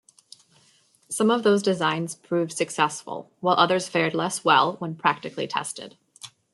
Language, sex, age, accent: English, female, 19-29, United States English